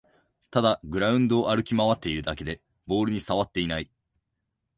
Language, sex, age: Japanese, male, 19-29